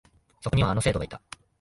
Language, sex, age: Japanese, male, 19-29